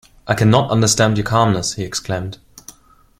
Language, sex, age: English, male, 19-29